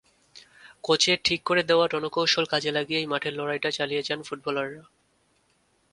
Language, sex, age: Bengali, male, 19-29